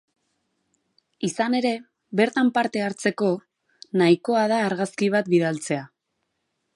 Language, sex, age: Basque, female, 30-39